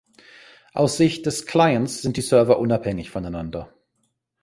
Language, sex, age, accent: German, male, 40-49, Deutschland Deutsch